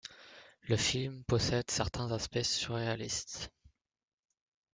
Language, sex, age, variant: French, male, 19-29, Français de métropole